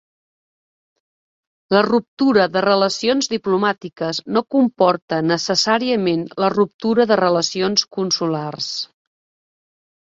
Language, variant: Catalan, Septentrional